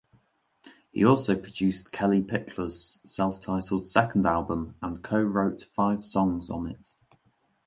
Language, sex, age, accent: English, male, 19-29, England English